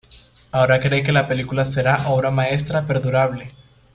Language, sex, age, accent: Spanish, male, under 19, Caribe: Cuba, Venezuela, Puerto Rico, República Dominicana, Panamá, Colombia caribeña, México caribeño, Costa del golfo de México